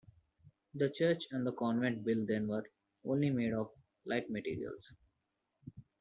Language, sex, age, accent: English, male, 19-29, India and South Asia (India, Pakistan, Sri Lanka)